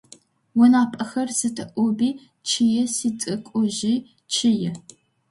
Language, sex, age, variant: Adyghe, female, under 19, Адыгабзэ (Кирил, пстэумэ зэдыряе)